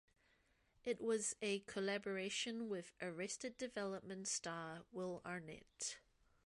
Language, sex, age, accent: English, female, 30-39, New Zealand English